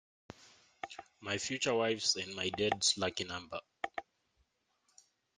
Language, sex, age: English, male, 19-29